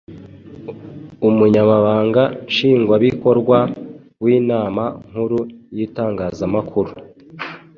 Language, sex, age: Kinyarwanda, male, 30-39